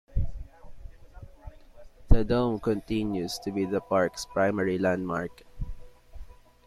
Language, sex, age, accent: English, male, 19-29, Filipino